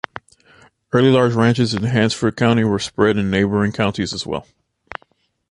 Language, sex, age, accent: English, male, 30-39, United States English